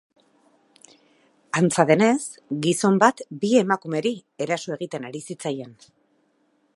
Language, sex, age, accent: Basque, female, 40-49, Erdialdekoa edo Nafarra (Gipuzkoa, Nafarroa)